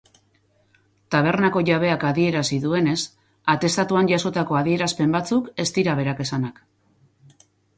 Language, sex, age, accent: Basque, female, 40-49, Mendebalekoa (Araba, Bizkaia, Gipuzkoako mendebaleko herri batzuk)